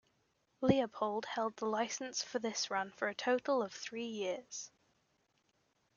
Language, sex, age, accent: English, female, 19-29, England English